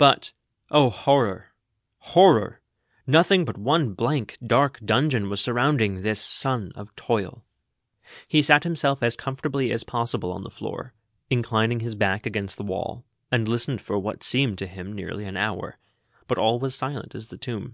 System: none